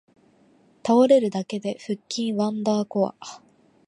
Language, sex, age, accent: Japanese, female, 19-29, 標準語